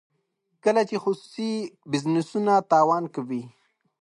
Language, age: Pashto, 19-29